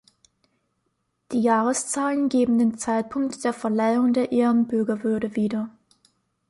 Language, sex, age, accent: German, female, 19-29, Österreichisches Deutsch